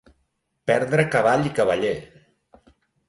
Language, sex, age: Catalan, male, 50-59